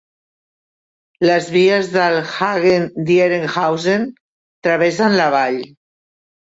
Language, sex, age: Catalan, female, 60-69